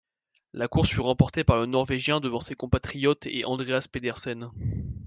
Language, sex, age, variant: French, male, 19-29, Français de métropole